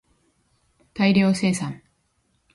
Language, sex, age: Japanese, female, 19-29